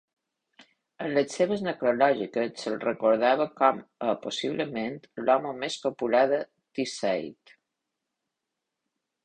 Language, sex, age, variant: Catalan, female, 50-59, Balear